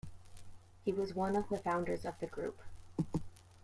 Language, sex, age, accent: English, female, 30-39, United States English